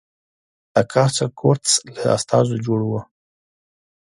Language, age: Pashto, 30-39